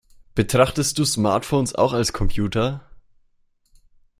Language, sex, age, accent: German, male, 19-29, Deutschland Deutsch